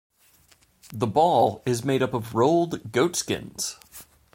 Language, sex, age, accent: English, male, 30-39, United States English